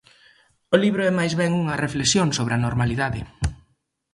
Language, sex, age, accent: Galician, male, 19-29, Normativo (estándar)